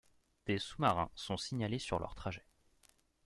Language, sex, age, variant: French, male, 19-29, Français de métropole